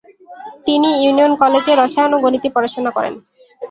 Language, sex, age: Bengali, female, 19-29